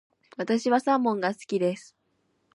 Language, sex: Japanese, female